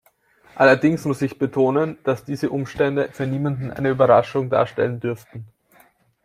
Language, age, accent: German, 19-29, Österreichisches Deutsch